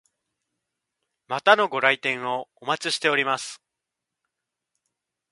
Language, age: Japanese, 30-39